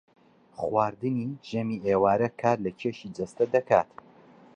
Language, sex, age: Central Kurdish, male, 30-39